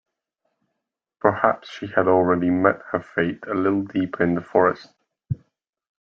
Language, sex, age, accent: English, male, 19-29, England English